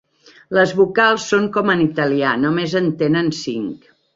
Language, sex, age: Catalan, female, 50-59